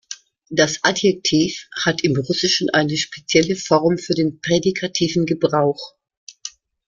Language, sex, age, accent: German, female, 60-69, Deutschland Deutsch